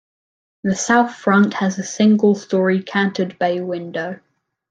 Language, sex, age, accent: English, male, under 19, Australian English